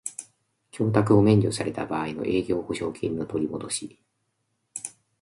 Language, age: Japanese, 19-29